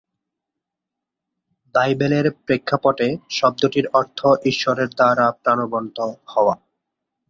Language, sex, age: Bengali, male, 19-29